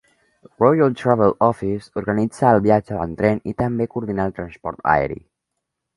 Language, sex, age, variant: Catalan, male, under 19, Central